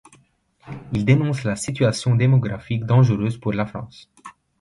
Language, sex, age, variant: French, male, 19-29, Français de métropole